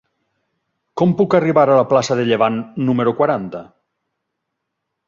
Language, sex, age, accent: Catalan, male, 50-59, valencià